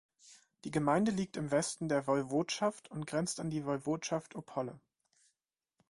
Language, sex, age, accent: German, male, 19-29, Deutschland Deutsch